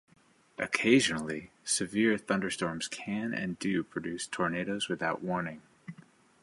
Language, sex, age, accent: English, male, 30-39, United States English